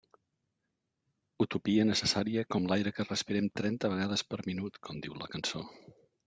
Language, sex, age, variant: Catalan, male, 50-59, Central